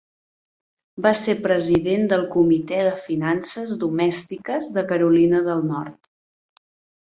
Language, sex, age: Catalan, female, 30-39